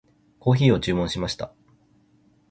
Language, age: Japanese, 19-29